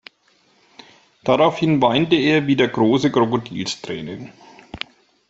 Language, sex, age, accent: German, male, 40-49, Deutschland Deutsch